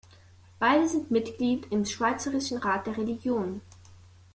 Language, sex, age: German, female, under 19